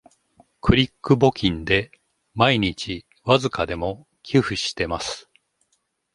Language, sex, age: Japanese, male, 50-59